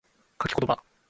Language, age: Japanese, 19-29